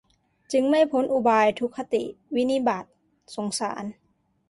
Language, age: Thai, 19-29